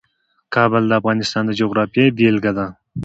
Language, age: Pashto, 19-29